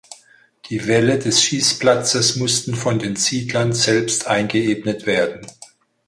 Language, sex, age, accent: German, male, 60-69, Deutschland Deutsch